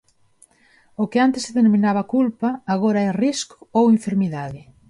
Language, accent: Galician, Neofalante